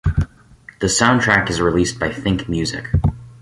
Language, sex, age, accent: English, male, 19-29, United States English